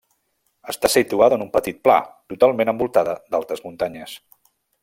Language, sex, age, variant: Catalan, male, 50-59, Central